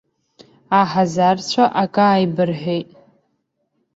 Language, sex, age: Abkhazian, female, under 19